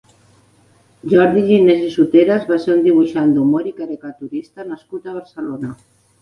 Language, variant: Catalan, Central